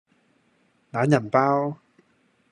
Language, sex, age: Cantonese, male, 19-29